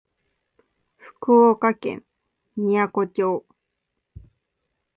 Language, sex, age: Japanese, female, 19-29